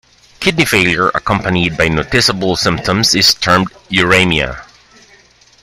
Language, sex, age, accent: English, male, 30-39, Filipino